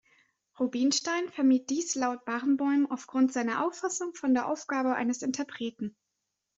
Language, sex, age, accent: German, female, 19-29, Deutschland Deutsch